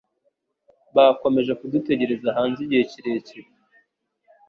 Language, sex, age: Kinyarwanda, male, 19-29